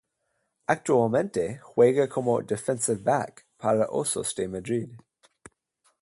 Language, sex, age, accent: Spanish, male, 30-39, América central